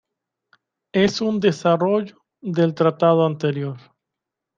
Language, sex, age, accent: Spanish, male, 30-39, Caribe: Cuba, Venezuela, Puerto Rico, República Dominicana, Panamá, Colombia caribeña, México caribeño, Costa del golfo de México